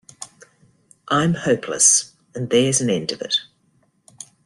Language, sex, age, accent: English, female, 50-59, Australian English